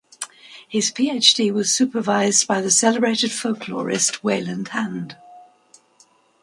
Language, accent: English, England English